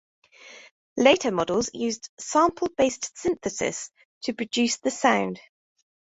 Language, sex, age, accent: English, female, 30-39, England English